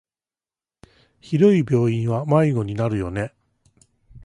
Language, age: Japanese, 50-59